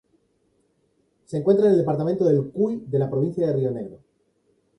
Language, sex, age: Spanish, male, 40-49